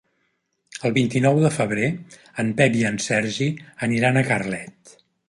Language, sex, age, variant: Catalan, male, 60-69, Central